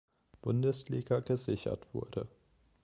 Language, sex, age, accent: German, male, 19-29, Deutschland Deutsch